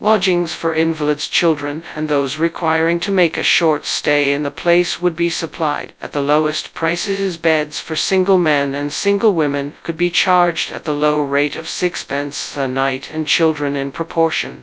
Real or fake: fake